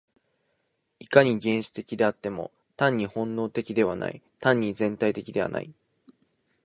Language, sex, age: Japanese, male, 19-29